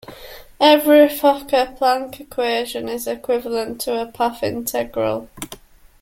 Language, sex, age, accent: English, female, 19-29, England English